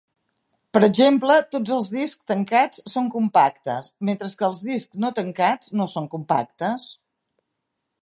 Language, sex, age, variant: Catalan, female, 50-59, Central